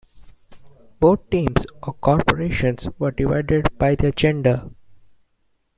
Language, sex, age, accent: English, male, 19-29, India and South Asia (India, Pakistan, Sri Lanka)